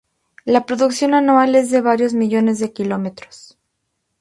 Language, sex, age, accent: Spanish, female, 19-29, México